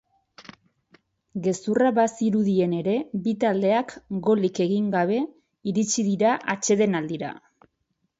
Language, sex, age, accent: Basque, female, 19-29, Erdialdekoa edo Nafarra (Gipuzkoa, Nafarroa)